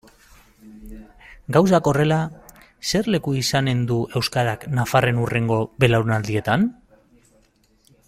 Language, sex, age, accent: Basque, male, 30-39, Mendebalekoa (Araba, Bizkaia, Gipuzkoako mendebaleko herri batzuk)